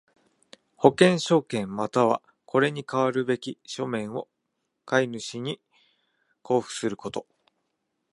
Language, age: Japanese, 40-49